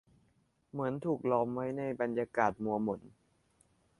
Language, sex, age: Thai, male, under 19